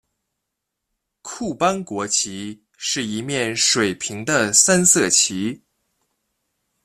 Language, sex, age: Chinese, male, 19-29